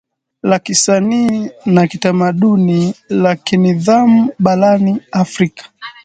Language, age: Swahili, 19-29